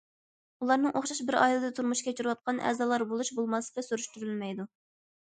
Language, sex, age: Uyghur, female, under 19